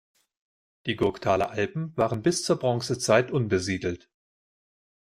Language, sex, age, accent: German, male, 30-39, Deutschland Deutsch